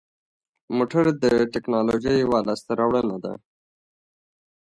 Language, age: Pashto, 30-39